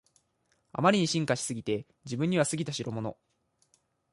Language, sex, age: Japanese, male, 19-29